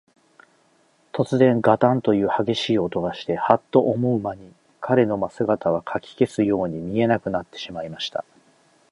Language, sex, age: Japanese, male, 40-49